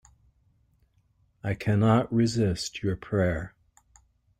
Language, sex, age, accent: English, male, 60-69, United States English